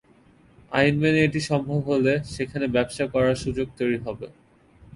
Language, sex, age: Bengali, male, under 19